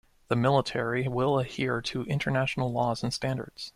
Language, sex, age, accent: English, male, 19-29, Canadian English